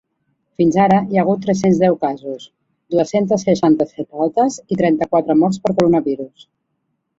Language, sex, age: Catalan, female, 40-49